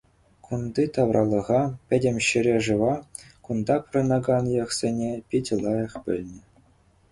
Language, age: Chuvash, 19-29